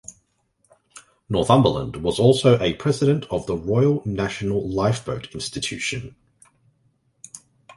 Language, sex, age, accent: English, male, 30-39, Australian English